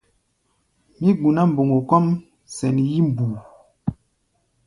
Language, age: Gbaya, 30-39